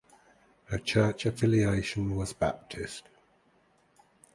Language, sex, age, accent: English, male, 60-69, England English